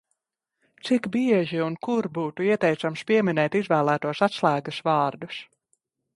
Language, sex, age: Latvian, female, 30-39